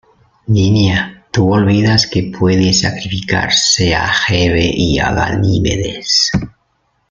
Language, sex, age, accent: Spanish, male, 50-59, España: Norte peninsular (Asturias, Castilla y León, Cantabria, País Vasco, Navarra, Aragón, La Rioja, Guadalajara, Cuenca)